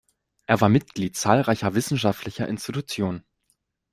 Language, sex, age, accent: German, male, 19-29, Deutschland Deutsch